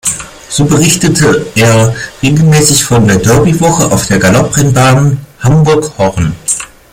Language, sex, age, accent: German, male, 19-29, Deutschland Deutsch